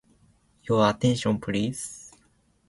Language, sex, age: Japanese, male, under 19